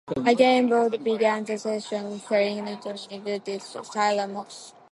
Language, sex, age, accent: English, female, under 19, United States English